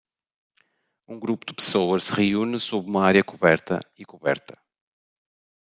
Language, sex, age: Portuguese, male, 40-49